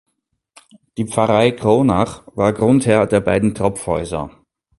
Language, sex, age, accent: German, male, 40-49, Österreichisches Deutsch